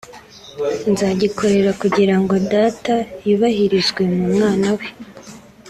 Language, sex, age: Kinyarwanda, female, 19-29